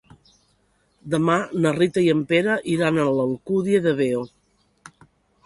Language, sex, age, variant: Catalan, female, 50-59, Central